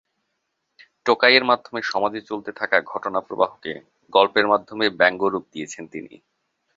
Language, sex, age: Bengali, male, 19-29